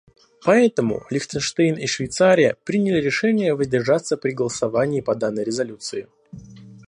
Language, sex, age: Russian, male, 19-29